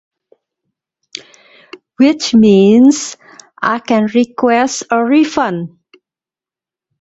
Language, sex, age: English, female, 40-49